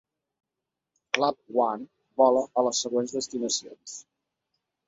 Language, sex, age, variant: Catalan, male, 40-49, Central